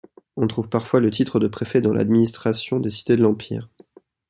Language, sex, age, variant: French, male, 19-29, Français de métropole